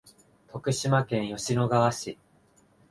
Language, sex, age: Japanese, male, 19-29